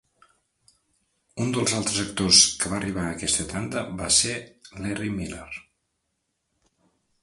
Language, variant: Catalan, Central